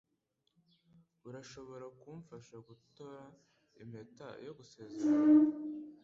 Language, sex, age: Kinyarwanda, male, under 19